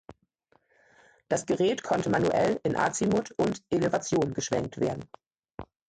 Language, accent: German, Deutschland Deutsch